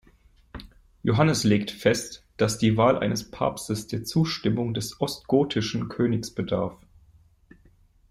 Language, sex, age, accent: German, male, 19-29, Deutschland Deutsch